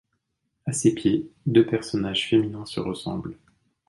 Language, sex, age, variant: French, male, 30-39, Français de métropole